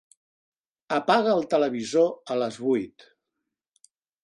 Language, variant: Catalan, Central